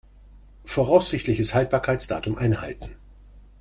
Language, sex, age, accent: German, male, 50-59, Deutschland Deutsch